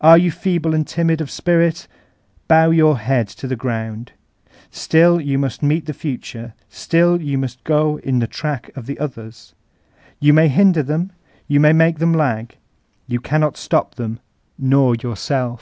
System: none